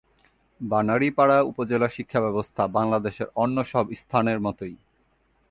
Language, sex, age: Bengali, male, 30-39